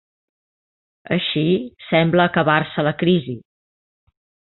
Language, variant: Catalan, Central